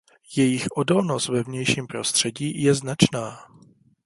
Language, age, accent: Czech, 19-29, pražský